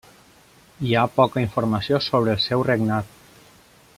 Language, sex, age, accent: Catalan, male, 30-39, valencià